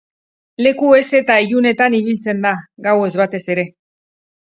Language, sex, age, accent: Basque, female, 40-49, Erdialdekoa edo Nafarra (Gipuzkoa, Nafarroa)